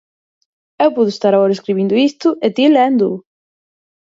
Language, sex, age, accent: Galician, female, 30-39, Central (gheada)